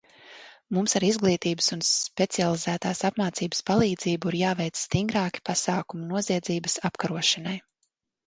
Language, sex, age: Latvian, female, 30-39